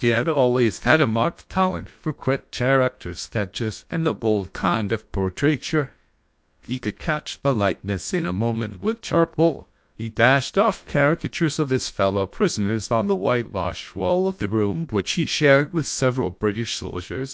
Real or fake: fake